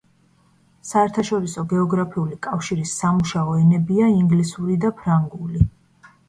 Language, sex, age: Georgian, female, 40-49